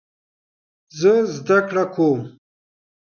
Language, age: Pashto, 30-39